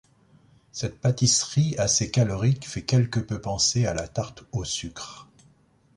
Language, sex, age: French, male, 60-69